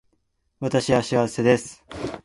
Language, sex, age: Japanese, male, 19-29